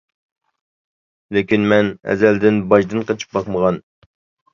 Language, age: Uyghur, 19-29